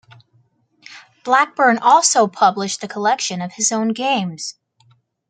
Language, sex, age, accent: English, female, under 19, United States English